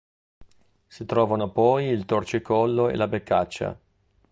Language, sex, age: Italian, male, 50-59